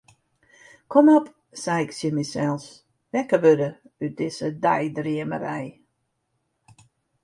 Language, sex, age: Western Frisian, female, 60-69